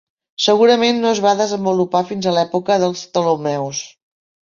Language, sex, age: Catalan, female, 60-69